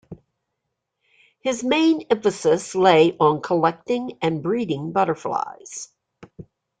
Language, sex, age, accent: English, female, 60-69, United States English